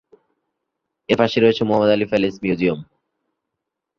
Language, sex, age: Bengali, male, 19-29